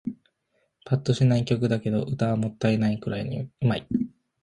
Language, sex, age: Japanese, male, under 19